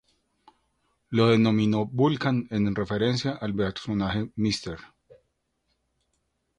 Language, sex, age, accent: Spanish, male, 40-49, Andino-Pacífico: Colombia, Perú, Ecuador, oeste de Bolivia y Venezuela andina